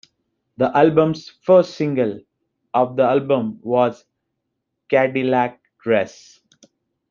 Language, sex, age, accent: English, male, 30-39, India and South Asia (India, Pakistan, Sri Lanka)